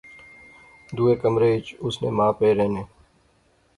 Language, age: Pahari-Potwari, 40-49